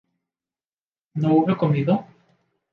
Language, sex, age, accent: Spanish, male, 19-29, América central